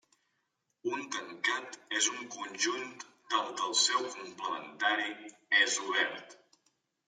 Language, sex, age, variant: Catalan, male, 19-29, Balear